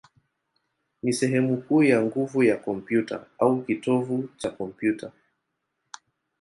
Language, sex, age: Swahili, male, 30-39